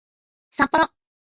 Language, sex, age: Japanese, female, 30-39